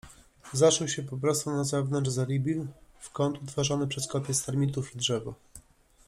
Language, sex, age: Polish, male, 40-49